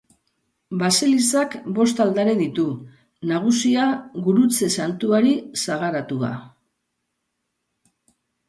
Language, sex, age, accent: Basque, female, 60-69, Erdialdekoa edo Nafarra (Gipuzkoa, Nafarroa)